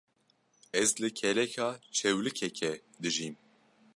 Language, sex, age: Kurdish, male, 19-29